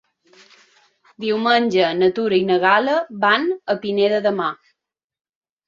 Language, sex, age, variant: Catalan, female, 30-39, Balear